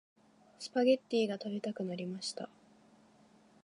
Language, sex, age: Japanese, female, 19-29